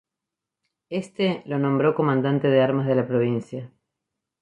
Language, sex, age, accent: Spanish, female, 50-59, Rioplatense: Argentina, Uruguay, este de Bolivia, Paraguay